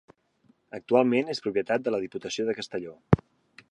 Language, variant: Catalan, Central